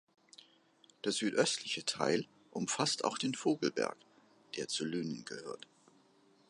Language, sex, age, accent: German, male, 50-59, Deutschland Deutsch